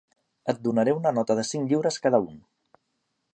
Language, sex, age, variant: Catalan, male, 50-59, Central